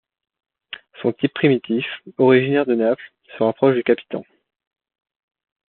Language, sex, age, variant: French, male, 19-29, Français de métropole